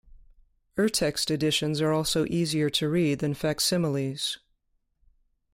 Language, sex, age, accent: English, female, 30-39, United States English